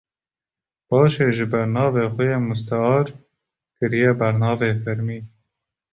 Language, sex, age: Kurdish, male, 19-29